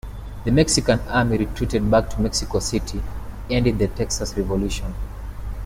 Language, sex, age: English, male, 19-29